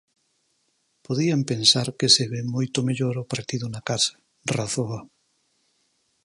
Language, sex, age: Galician, male, 50-59